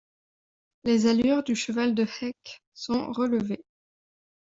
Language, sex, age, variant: French, female, 19-29, Français de métropole